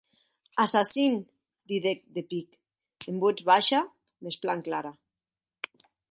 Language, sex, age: Occitan, female, 30-39